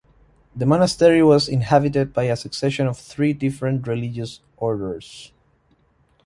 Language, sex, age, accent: English, male, 19-29, United States English